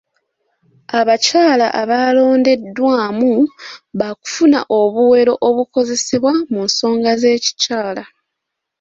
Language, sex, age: Ganda, female, 19-29